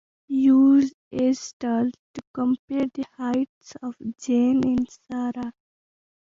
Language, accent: English, India and South Asia (India, Pakistan, Sri Lanka)